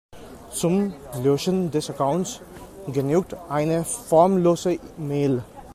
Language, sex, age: German, male, 30-39